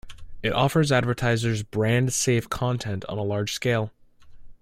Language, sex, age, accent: English, male, under 19, United States English